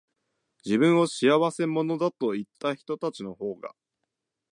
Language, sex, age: Japanese, male, 19-29